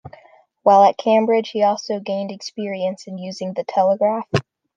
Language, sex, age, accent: English, male, under 19, United States English